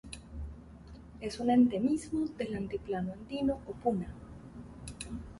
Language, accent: Spanish, Andino-Pacífico: Colombia, Perú, Ecuador, oeste de Bolivia y Venezuela andina